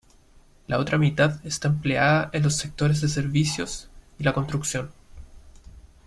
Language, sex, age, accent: Spanish, male, 19-29, Chileno: Chile, Cuyo